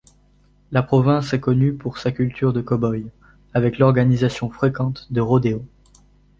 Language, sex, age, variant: French, male, under 19, Français de métropole